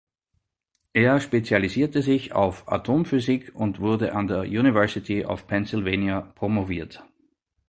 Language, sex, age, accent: German, male, 40-49, Österreichisches Deutsch